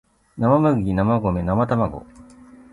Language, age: Japanese, 40-49